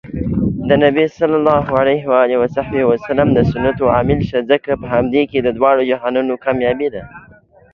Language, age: Pashto, under 19